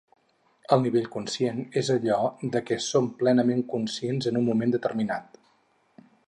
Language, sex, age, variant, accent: Catalan, male, 50-59, Central, central